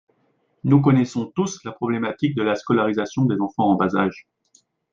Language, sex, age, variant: French, male, 40-49, Français de métropole